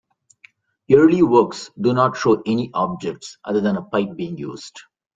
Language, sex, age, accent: English, male, 40-49, India and South Asia (India, Pakistan, Sri Lanka)